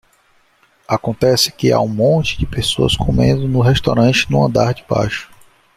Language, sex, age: Portuguese, male, 40-49